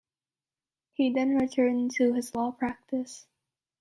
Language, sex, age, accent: English, female, under 19, United States English